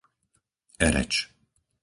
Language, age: Slovak, 50-59